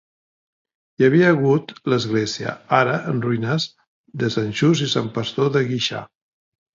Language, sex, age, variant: Catalan, male, 40-49, Central